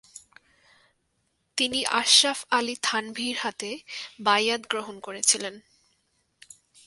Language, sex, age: Bengali, female, 19-29